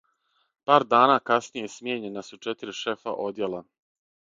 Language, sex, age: Serbian, male, 30-39